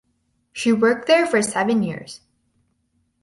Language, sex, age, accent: English, female, under 19, United States English